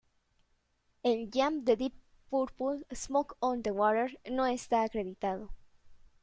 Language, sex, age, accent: Spanish, female, 19-29, México